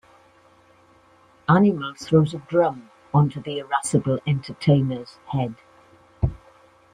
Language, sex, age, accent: English, female, 60-69, Welsh English